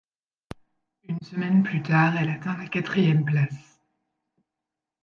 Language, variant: French, Français de métropole